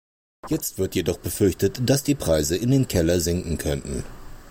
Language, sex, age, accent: German, male, 40-49, Deutschland Deutsch